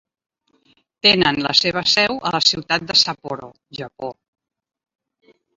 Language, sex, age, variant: Catalan, male, 60-69, Septentrional